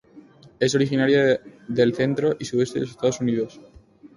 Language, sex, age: Spanish, male, 19-29